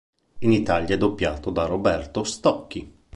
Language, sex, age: Italian, male, 50-59